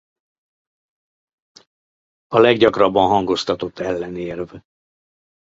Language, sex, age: Hungarian, male, 60-69